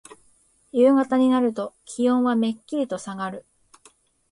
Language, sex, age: Japanese, female, 19-29